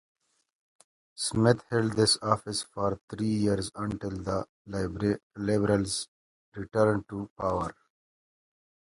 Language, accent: English, United States English